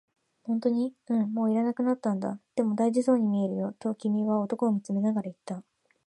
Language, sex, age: Japanese, female, 19-29